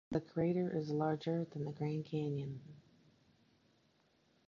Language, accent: English, Midwestern